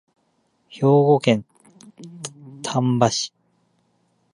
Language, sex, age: Japanese, male, 30-39